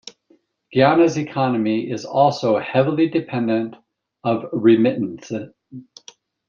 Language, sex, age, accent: English, male, 50-59, United States English